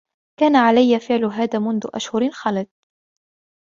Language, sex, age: Arabic, female, 19-29